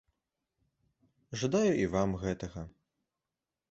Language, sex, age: Belarusian, male, 19-29